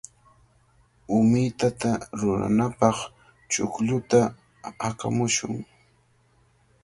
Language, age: Cajatambo North Lima Quechua, 19-29